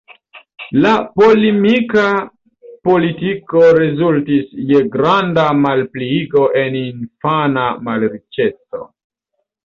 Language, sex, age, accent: Esperanto, male, 19-29, Internacia